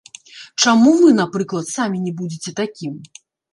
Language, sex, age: Belarusian, female, 40-49